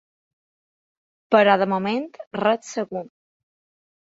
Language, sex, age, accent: Catalan, female, 30-39, mallorquí